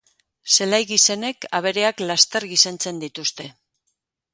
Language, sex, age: Basque, female, 60-69